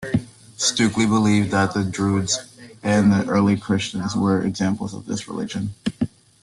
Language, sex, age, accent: English, female, 19-29, Australian English